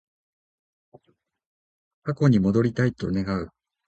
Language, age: Japanese, 50-59